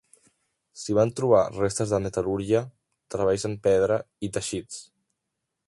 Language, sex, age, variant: Catalan, male, under 19, Central